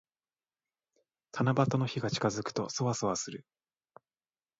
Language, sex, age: Japanese, male, 19-29